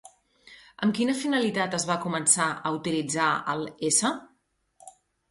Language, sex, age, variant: Catalan, female, 40-49, Central